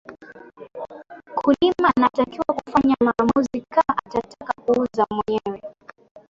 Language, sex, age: Swahili, female, 19-29